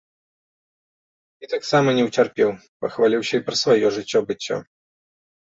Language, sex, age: Belarusian, male, 30-39